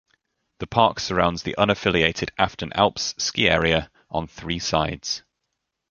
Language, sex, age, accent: English, male, 19-29, England English